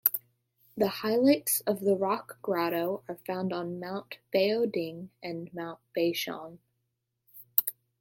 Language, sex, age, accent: English, female, under 19, United States English